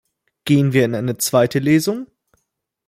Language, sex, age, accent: German, male, under 19, Deutschland Deutsch